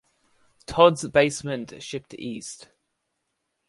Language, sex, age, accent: English, male, under 19, Australian English